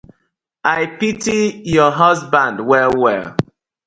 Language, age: Nigerian Pidgin, 30-39